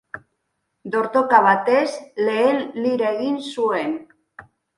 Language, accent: Basque, Mendebalekoa (Araba, Bizkaia, Gipuzkoako mendebaleko herri batzuk)